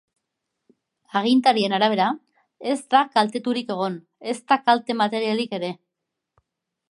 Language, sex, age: Basque, female, 50-59